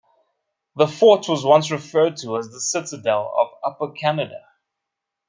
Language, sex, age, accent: English, male, 30-39, Southern African (South Africa, Zimbabwe, Namibia)